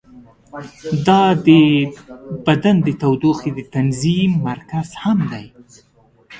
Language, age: Pashto, 30-39